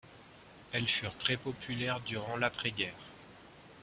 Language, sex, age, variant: French, male, 50-59, Français de métropole